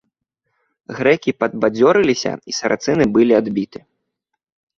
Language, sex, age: Belarusian, male, 30-39